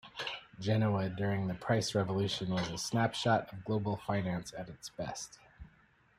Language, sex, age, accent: English, male, 40-49, United States English